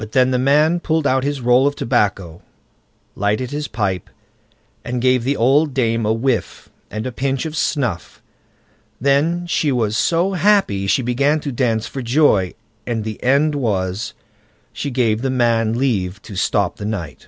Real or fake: real